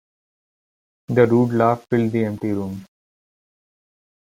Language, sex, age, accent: English, male, 30-39, India and South Asia (India, Pakistan, Sri Lanka)